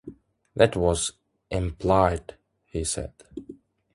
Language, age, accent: English, 19-29, United States English